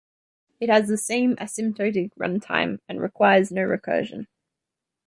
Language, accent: English, Australian English